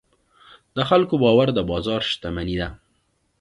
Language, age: Pashto, 19-29